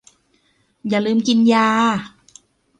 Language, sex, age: Thai, female, 19-29